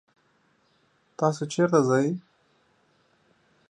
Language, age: Pashto, 30-39